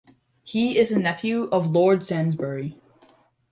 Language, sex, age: English, male, under 19